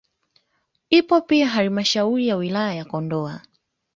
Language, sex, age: Swahili, female, 19-29